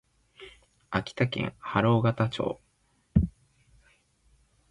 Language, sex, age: Japanese, male, 19-29